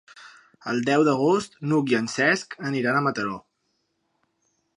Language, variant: Catalan, Central